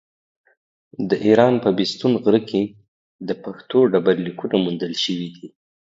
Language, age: Pashto, 30-39